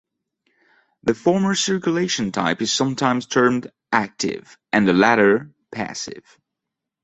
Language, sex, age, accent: English, male, 30-39, United States English